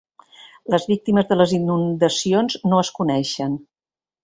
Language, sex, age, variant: Catalan, female, 50-59, Central